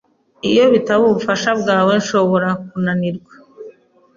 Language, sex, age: Kinyarwanda, female, 40-49